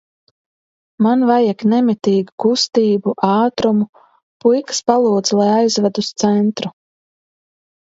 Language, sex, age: Latvian, female, 30-39